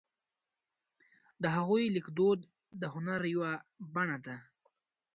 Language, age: Pashto, 19-29